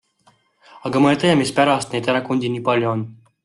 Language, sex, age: Estonian, male, 19-29